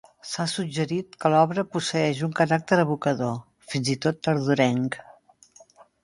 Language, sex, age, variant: Catalan, female, 70-79, Central